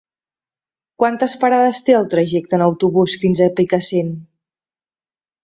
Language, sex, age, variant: Catalan, female, 40-49, Central